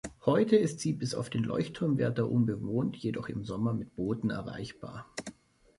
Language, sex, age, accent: German, male, 30-39, Deutschland Deutsch